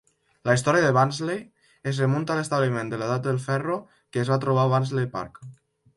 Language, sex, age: Catalan, male, under 19